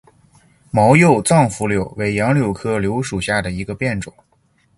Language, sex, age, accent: Chinese, male, 19-29, 出生地：山西省